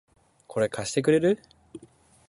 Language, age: Japanese, 19-29